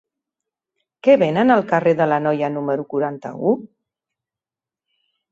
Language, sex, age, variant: Catalan, female, 40-49, Central